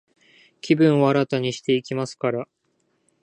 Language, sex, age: Japanese, male, 19-29